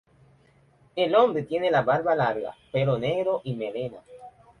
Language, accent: Spanish, Caribe: Cuba, Venezuela, Puerto Rico, República Dominicana, Panamá, Colombia caribeña, México caribeño, Costa del golfo de México